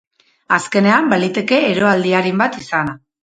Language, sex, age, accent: Basque, female, 40-49, Mendebalekoa (Araba, Bizkaia, Gipuzkoako mendebaleko herri batzuk)